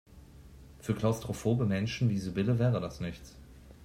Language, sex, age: German, male, 30-39